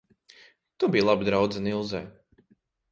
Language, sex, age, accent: Latvian, male, 30-39, Rigas